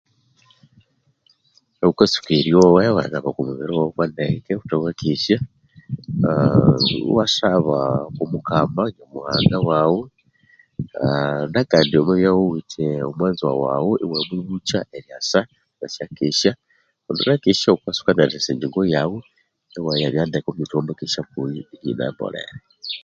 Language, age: Konzo, 50-59